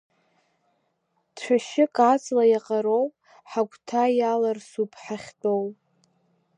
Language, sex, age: Abkhazian, female, under 19